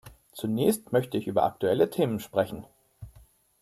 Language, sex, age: German, male, 50-59